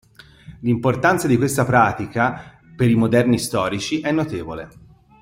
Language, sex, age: Italian, male, 30-39